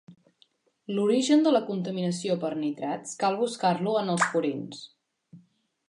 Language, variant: Catalan, Central